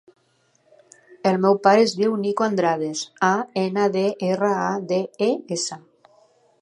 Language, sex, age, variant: Catalan, female, 50-59, Nord-Occidental